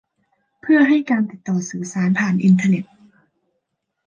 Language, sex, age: Thai, female, 19-29